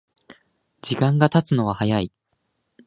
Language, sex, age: Japanese, male, 19-29